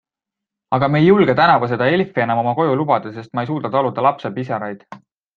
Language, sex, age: Estonian, male, 19-29